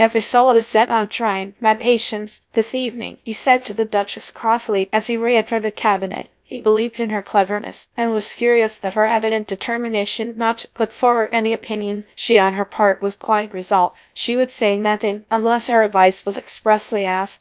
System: TTS, GlowTTS